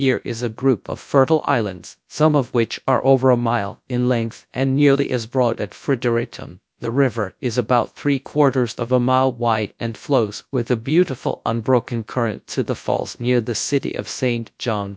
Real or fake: fake